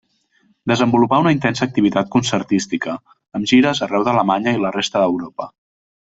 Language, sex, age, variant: Catalan, male, 30-39, Central